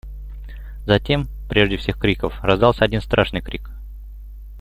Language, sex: Russian, male